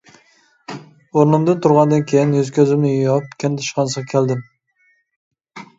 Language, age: Uyghur, 19-29